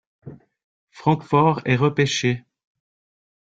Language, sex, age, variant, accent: French, male, 40-49, Français d'Europe, Français de Suisse